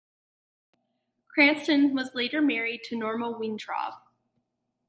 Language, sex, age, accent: English, female, under 19, United States English